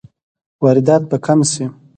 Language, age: Pashto, 19-29